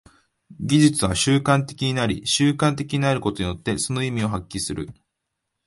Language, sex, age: Japanese, male, 19-29